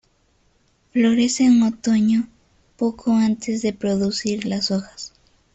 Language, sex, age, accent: Spanish, female, under 19, Andino-Pacífico: Colombia, Perú, Ecuador, oeste de Bolivia y Venezuela andina